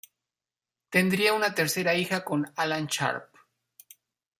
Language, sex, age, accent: Spanish, male, 50-59, México